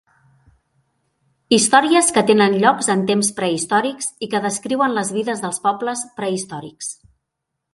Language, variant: Catalan, Central